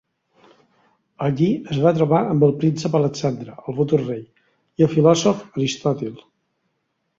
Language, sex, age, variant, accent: Catalan, male, 50-59, Balear, balear